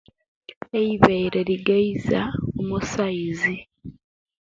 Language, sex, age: Kenyi, female, 19-29